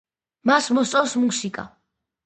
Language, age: Georgian, under 19